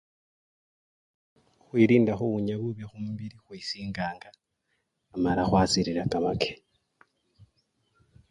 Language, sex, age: Luyia, male, 19-29